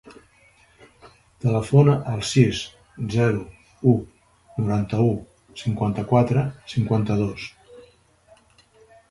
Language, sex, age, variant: Catalan, male, 60-69, Central